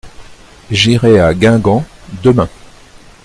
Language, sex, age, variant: French, male, 60-69, Français de métropole